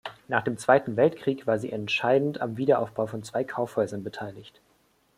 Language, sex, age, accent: German, male, 19-29, Deutschland Deutsch